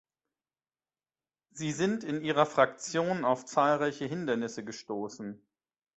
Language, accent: German, Deutschland Deutsch